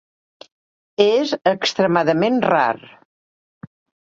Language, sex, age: Catalan, female, 60-69